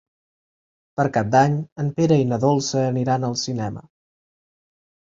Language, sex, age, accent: Catalan, male, 19-29, central; septentrional